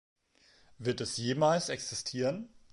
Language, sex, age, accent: German, male, 19-29, Deutschland Deutsch